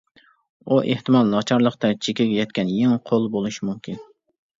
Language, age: Uyghur, 19-29